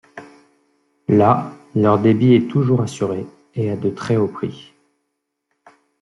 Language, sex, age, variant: French, male, 19-29, Français de métropole